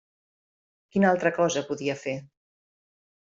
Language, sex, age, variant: Catalan, female, 40-49, Central